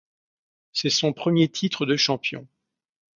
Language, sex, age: French, male, 60-69